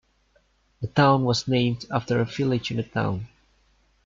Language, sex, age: English, male, 19-29